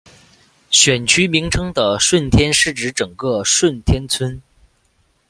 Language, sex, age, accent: Chinese, male, 19-29, 出生地：河南省